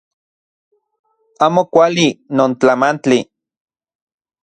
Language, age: Central Puebla Nahuatl, 30-39